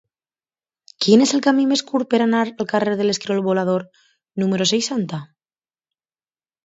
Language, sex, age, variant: Catalan, female, 30-39, Valencià septentrional